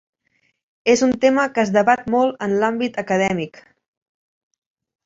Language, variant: Catalan, Central